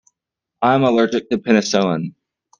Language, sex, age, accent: English, male, 19-29, United States English